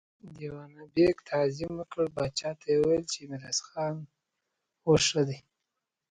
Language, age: Pashto, 30-39